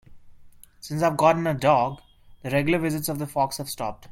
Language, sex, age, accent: English, male, 19-29, India and South Asia (India, Pakistan, Sri Lanka)